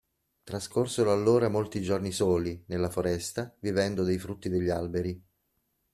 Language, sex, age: Italian, male, 50-59